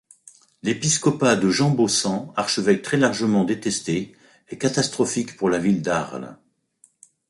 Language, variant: French, Français de métropole